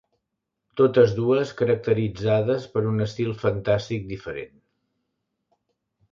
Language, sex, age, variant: Catalan, male, 60-69, Central